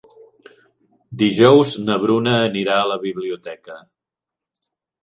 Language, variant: Catalan, Central